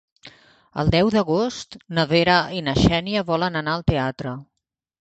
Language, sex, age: Catalan, female, 50-59